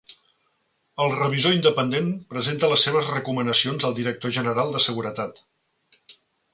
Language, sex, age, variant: Catalan, male, 40-49, Central